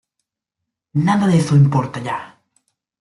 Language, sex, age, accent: Spanish, male, under 19, México